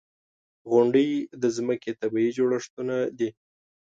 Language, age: Pashto, 19-29